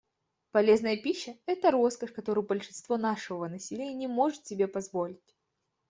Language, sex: Russian, female